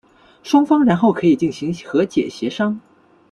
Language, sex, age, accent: Chinese, male, 19-29, 出生地：广东省